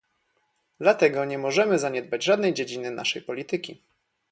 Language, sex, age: Polish, male, 30-39